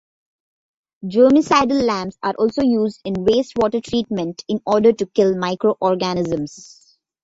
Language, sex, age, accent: English, female, 30-39, India and South Asia (India, Pakistan, Sri Lanka)